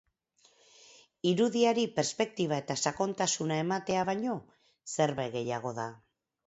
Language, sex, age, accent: Basque, female, 50-59, Mendebalekoa (Araba, Bizkaia, Gipuzkoako mendebaleko herri batzuk)